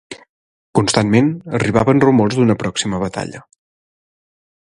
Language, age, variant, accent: Catalan, 30-39, Central, central; Garrotxi